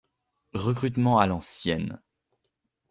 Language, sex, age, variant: French, male, under 19, Français de métropole